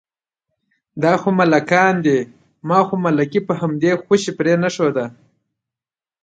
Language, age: Pashto, 19-29